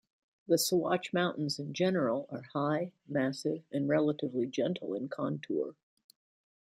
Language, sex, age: English, female, 60-69